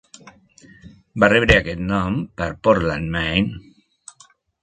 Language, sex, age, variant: Catalan, male, 60-69, Nord-Occidental